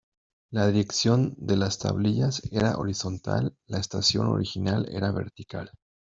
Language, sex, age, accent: Spanish, male, 40-49, México